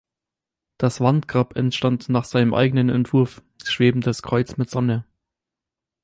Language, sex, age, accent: German, male, 19-29, Deutschland Deutsch